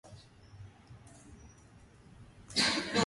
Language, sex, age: Italian, female, 19-29